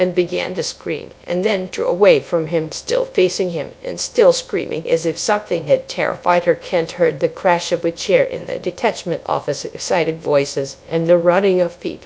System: TTS, GradTTS